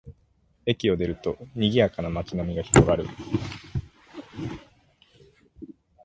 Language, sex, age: Japanese, male, 19-29